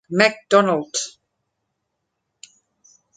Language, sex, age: English, female, 50-59